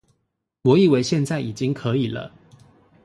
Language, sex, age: Chinese, male, 40-49